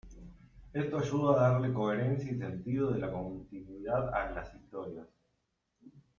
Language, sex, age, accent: Spanish, male, 30-39, Rioplatense: Argentina, Uruguay, este de Bolivia, Paraguay